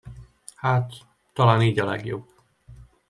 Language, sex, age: Hungarian, male, 19-29